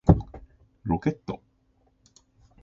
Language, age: Japanese, 40-49